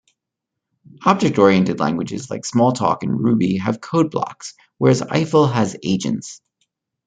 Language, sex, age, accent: English, male, 30-39, United States English